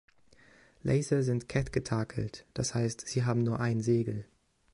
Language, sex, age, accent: German, male, 19-29, Deutschland Deutsch